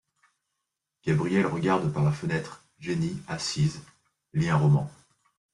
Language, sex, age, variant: French, male, 30-39, Français de métropole